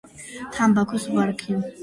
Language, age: Georgian, under 19